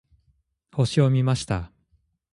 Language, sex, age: Japanese, male, 30-39